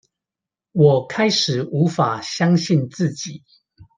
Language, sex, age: Chinese, male, 40-49